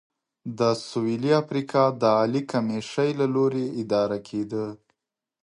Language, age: Pashto, 30-39